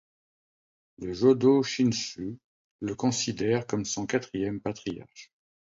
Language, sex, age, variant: French, male, 50-59, Français de métropole